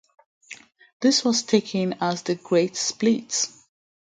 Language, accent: English, England English